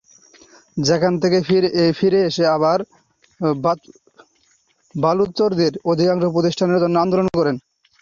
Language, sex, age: Bengali, male, 19-29